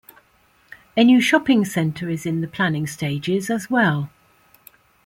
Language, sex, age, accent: English, female, 70-79, England English